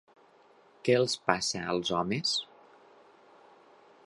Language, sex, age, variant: Catalan, male, 40-49, Nord-Occidental